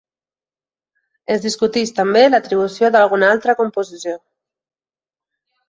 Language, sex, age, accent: Catalan, female, 30-39, valencià